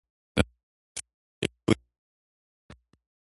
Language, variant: French, Français de métropole